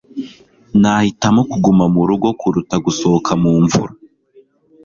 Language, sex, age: Kinyarwanda, male, 19-29